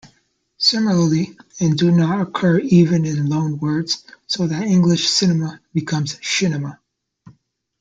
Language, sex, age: English, male, 40-49